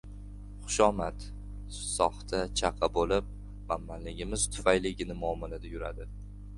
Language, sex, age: Uzbek, male, under 19